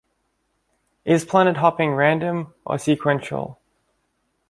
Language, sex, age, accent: English, male, 19-29, Australian English